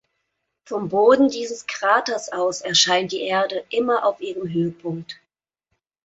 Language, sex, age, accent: German, female, 30-39, Deutschland Deutsch